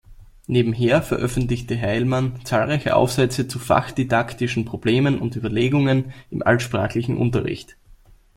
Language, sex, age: German, male, under 19